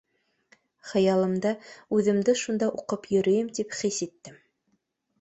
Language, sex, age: Bashkir, female, 30-39